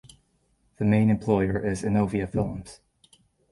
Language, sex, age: English, male, 19-29